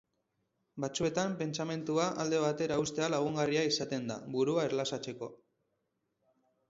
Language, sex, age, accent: Basque, male, 30-39, Mendebalekoa (Araba, Bizkaia, Gipuzkoako mendebaleko herri batzuk)